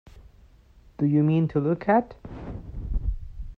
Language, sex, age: English, male, 19-29